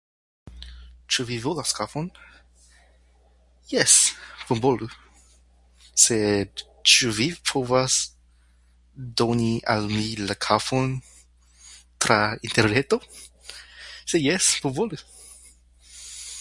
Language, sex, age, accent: Esperanto, male, 19-29, Internacia